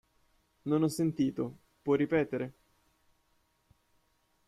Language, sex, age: Italian, male, 19-29